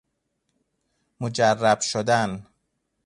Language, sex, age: Persian, male, 30-39